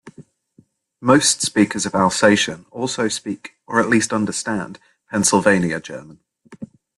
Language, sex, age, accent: English, male, 30-39, England English